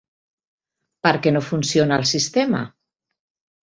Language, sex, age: Catalan, female, 50-59